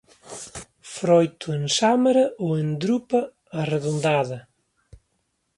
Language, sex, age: Galician, male, 40-49